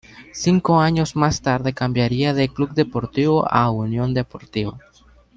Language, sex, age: Spanish, male, 19-29